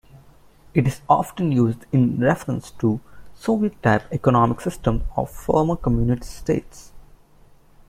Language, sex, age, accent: English, male, 19-29, India and South Asia (India, Pakistan, Sri Lanka)